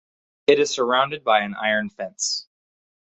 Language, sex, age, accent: English, male, 19-29, United States English